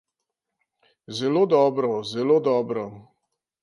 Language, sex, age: Slovenian, male, 60-69